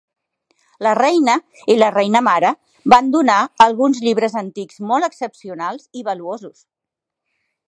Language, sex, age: Catalan, female, 50-59